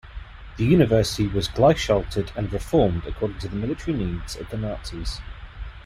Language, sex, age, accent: English, male, 30-39, England English